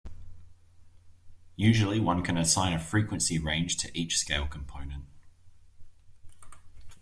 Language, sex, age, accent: English, male, 19-29, Australian English